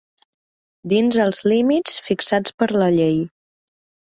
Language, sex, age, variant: Catalan, female, 19-29, Central